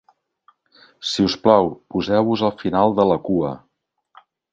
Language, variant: Catalan, Central